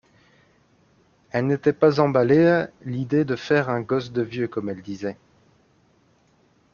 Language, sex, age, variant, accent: French, male, 30-39, Français d'Europe, Français de Belgique